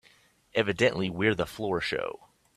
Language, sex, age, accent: English, male, 40-49, United States English